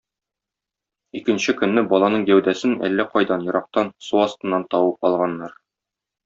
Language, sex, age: Tatar, male, 30-39